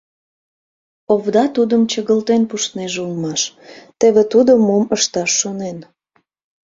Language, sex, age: Mari, female, 19-29